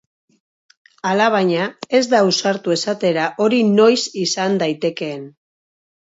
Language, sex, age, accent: Basque, female, 40-49, Mendebalekoa (Araba, Bizkaia, Gipuzkoako mendebaleko herri batzuk)